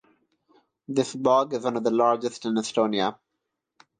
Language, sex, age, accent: English, male, 19-29, India and South Asia (India, Pakistan, Sri Lanka)